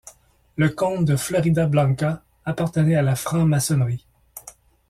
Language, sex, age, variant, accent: French, male, 40-49, Français d'Amérique du Nord, Français du Canada